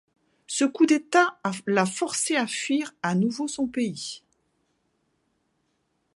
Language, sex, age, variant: French, female, 50-59, Français de métropole